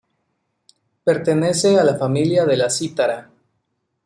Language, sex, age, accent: Spanish, male, 19-29, México